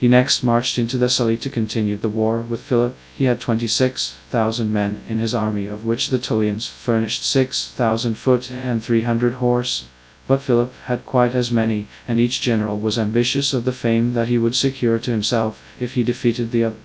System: TTS, FastPitch